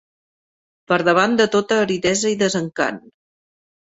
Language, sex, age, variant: Catalan, female, 50-59, Central